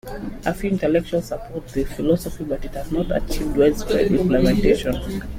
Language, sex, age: English, female, 40-49